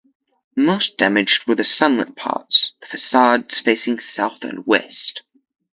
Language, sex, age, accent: English, female, under 19, United States English; Australian English